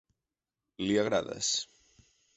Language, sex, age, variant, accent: Catalan, male, 19-29, Central, gironí; Garrotxi